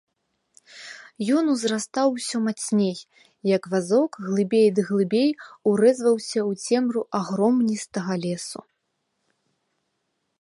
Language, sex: Belarusian, female